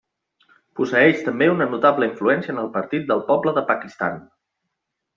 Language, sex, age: Catalan, male, 30-39